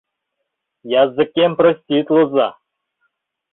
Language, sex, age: Mari, male, 30-39